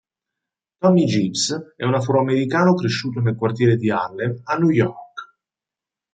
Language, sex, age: Italian, male, 30-39